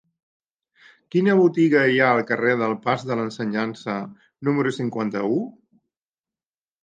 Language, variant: Catalan, Central